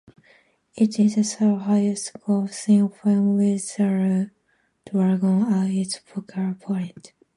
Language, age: English, 19-29